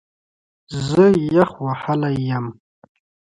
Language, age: Pashto, 19-29